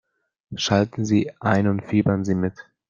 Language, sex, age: German, male, under 19